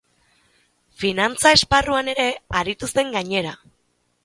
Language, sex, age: Basque, female, 19-29